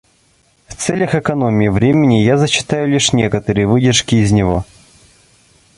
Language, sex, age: Russian, male, under 19